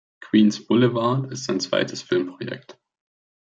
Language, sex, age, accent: German, male, 19-29, Deutschland Deutsch